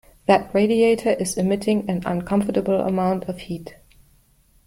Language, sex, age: English, female, 50-59